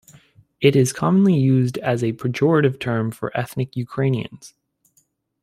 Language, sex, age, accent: English, male, 19-29, United States English